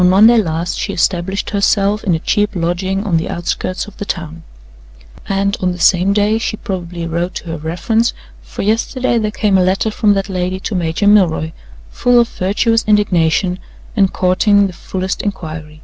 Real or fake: real